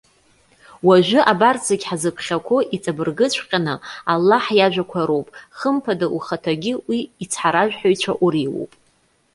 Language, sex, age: Abkhazian, female, 30-39